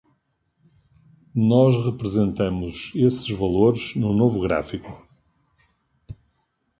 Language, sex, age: Portuguese, male, 40-49